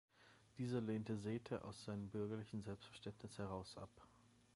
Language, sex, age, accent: German, male, 19-29, Deutschland Deutsch